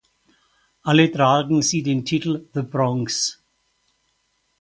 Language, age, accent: German, 70-79, Deutschland Deutsch